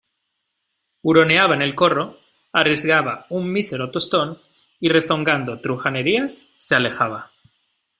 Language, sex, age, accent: Spanish, male, 19-29, España: Norte peninsular (Asturias, Castilla y León, Cantabria, País Vasco, Navarra, Aragón, La Rioja, Guadalajara, Cuenca)